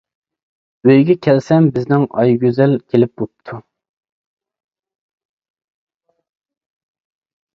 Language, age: Uyghur, 19-29